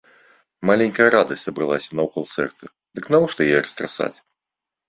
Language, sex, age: Belarusian, male, 40-49